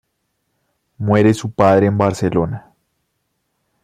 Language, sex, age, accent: Spanish, male, 19-29, Andino-Pacífico: Colombia, Perú, Ecuador, oeste de Bolivia y Venezuela andina